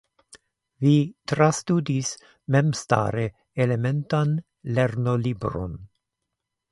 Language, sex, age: Esperanto, male, 70-79